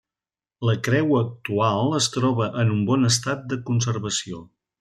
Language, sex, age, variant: Catalan, male, 50-59, Nord-Occidental